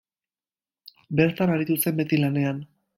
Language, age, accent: Basque, 19-29, Mendebalekoa (Araba, Bizkaia, Gipuzkoako mendebaleko herri batzuk)